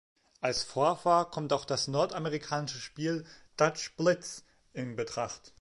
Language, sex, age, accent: German, male, 19-29, Deutschland Deutsch